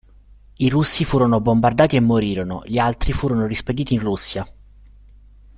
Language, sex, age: Italian, male, 30-39